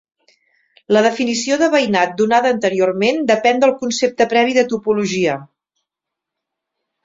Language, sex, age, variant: Catalan, female, 50-59, Septentrional